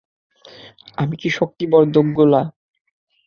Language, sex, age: Bengali, male, 19-29